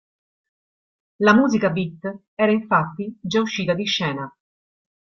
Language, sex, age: Italian, female, 40-49